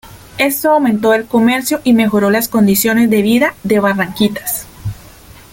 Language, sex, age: Spanish, female, 30-39